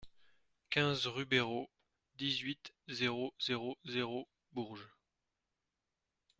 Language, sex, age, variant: French, male, 19-29, Français de métropole